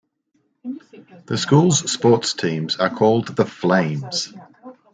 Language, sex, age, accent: English, male, 50-59, Australian English